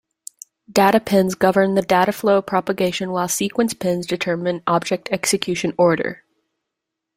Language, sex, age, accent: English, female, under 19, United States English